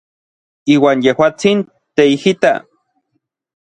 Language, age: Orizaba Nahuatl, 30-39